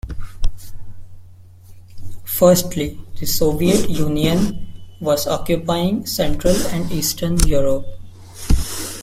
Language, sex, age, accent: English, male, 19-29, India and South Asia (India, Pakistan, Sri Lanka)